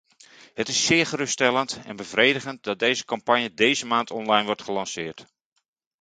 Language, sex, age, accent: Dutch, male, 40-49, Nederlands Nederlands